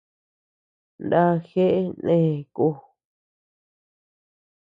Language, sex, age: Tepeuxila Cuicatec, female, 19-29